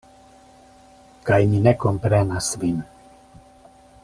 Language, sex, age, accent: Esperanto, male, 50-59, Internacia